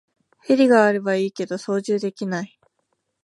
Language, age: Japanese, 19-29